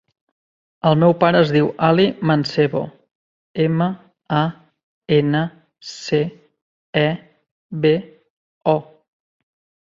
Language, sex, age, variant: Catalan, male, 30-39, Central